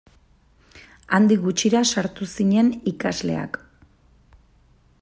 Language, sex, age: Basque, female, 30-39